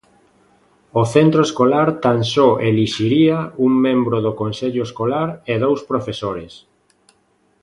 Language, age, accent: Galician, 40-49, Normativo (estándar)